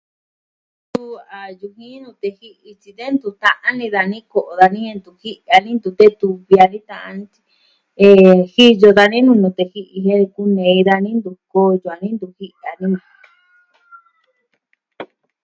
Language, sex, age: Southwestern Tlaxiaco Mixtec, female, 60-69